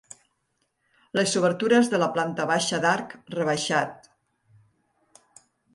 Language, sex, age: Catalan, female, 60-69